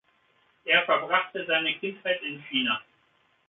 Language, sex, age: German, male, 50-59